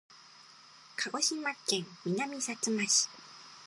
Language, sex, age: Japanese, female, 19-29